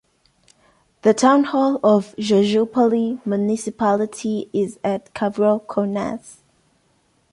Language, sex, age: English, female, 19-29